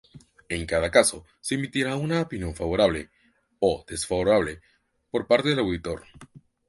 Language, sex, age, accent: Spanish, male, 19-29, México